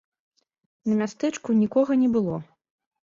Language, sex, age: Belarusian, female, 19-29